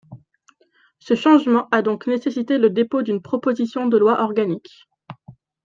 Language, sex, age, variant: French, female, 19-29, Français de métropole